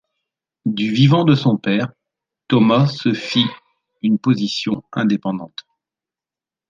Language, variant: French, Français de métropole